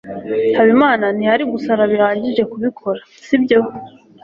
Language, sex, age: Kinyarwanda, female, under 19